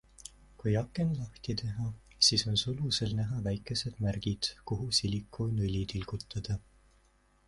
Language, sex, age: Estonian, male, 19-29